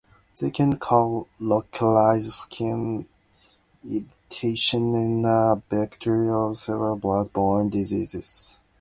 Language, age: English, 19-29